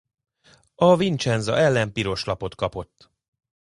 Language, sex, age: Hungarian, male, 40-49